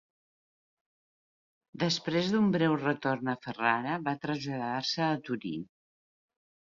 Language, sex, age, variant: Catalan, female, 60-69, Central